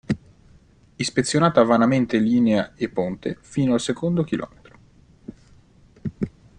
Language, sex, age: Italian, male, 19-29